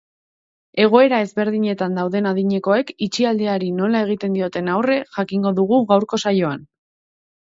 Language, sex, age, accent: Basque, female, 19-29, Erdialdekoa edo Nafarra (Gipuzkoa, Nafarroa)